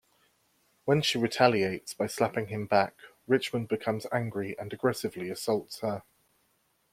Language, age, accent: English, 19-29, England English